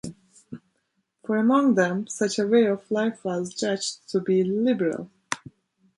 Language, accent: English, Australian English